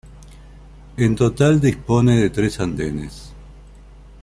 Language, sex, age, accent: Spanish, male, 40-49, Rioplatense: Argentina, Uruguay, este de Bolivia, Paraguay